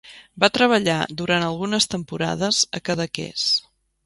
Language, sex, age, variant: Catalan, female, 40-49, Central